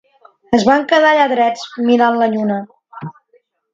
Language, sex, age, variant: Catalan, female, 50-59, Central